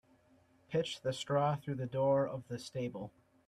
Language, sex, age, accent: English, male, 19-29, United States English